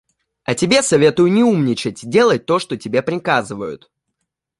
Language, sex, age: Russian, male, 19-29